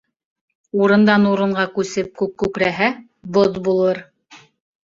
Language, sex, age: Bashkir, female, 30-39